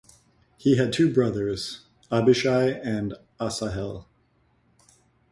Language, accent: English, United States English